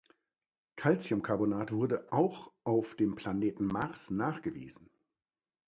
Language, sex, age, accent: German, male, 50-59, Deutschland Deutsch